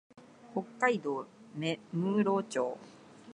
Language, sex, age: Japanese, female, 19-29